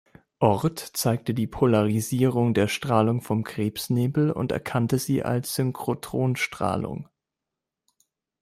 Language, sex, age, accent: German, male, 19-29, Deutschland Deutsch